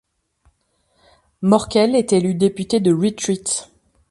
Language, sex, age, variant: French, female, 40-49, Français de métropole